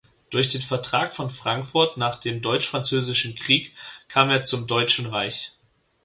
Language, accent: German, Deutschland Deutsch